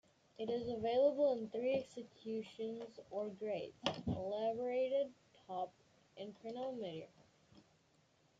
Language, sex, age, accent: English, male, under 19, United States English